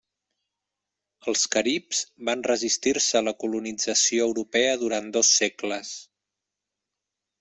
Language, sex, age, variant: Catalan, male, 30-39, Central